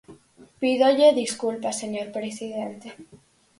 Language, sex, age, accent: Galician, female, under 19, Normativo (estándar)